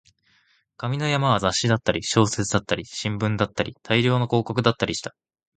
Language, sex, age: Japanese, male, 19-29